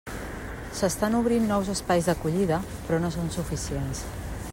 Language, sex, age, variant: Catalan, female, 50-59, Central